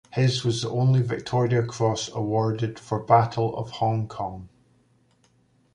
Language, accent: English, Scottish English